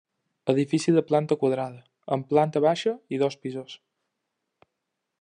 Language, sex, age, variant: Catalan, male, 19-29, Balear